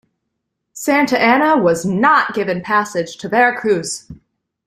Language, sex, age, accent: English, female, 19-29, United States English